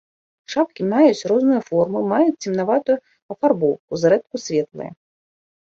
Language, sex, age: Belarusian, female, 30-39